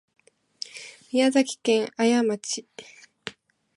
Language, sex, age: Japanese, female, 19-29